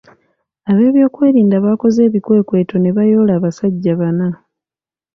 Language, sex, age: Ganda, female, 30-39